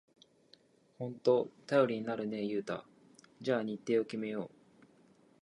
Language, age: Japanese, 19-29